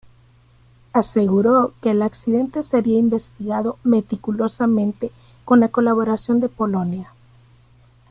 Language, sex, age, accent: Spanish, female, 30-39, América central